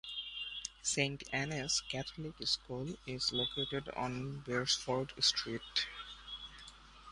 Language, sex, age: English, male, 19-29